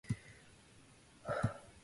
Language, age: English, 19-29